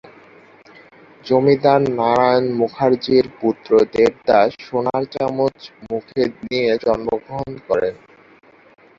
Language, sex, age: Bengali, male, 19-29